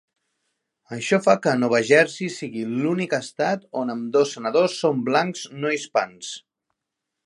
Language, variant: Catalan, Central